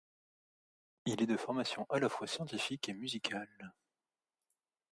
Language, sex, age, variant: French, male, 30-39, Français de métropole